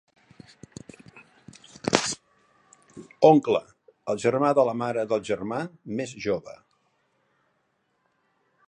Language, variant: Catalan, Central